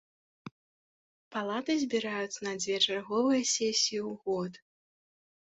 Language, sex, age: Belarusian, female, 19-29